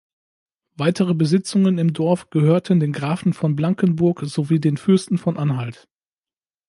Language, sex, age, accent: German, male, 40-49, Deutschland Deutsch